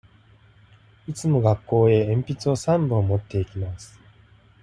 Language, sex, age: Japanese, male, 30-39